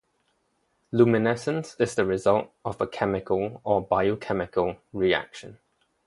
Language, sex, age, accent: English, male, 19-29, Singaporean English